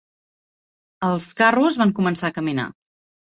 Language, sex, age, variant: Catalan, female, 30-39, Central